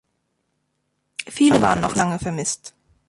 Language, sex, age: German, female, 19-29